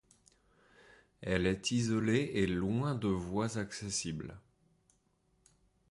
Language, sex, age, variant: French, male, 30-39, Français de métropole